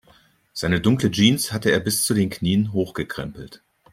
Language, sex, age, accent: German, male, 40-49, Deutschland Deutsch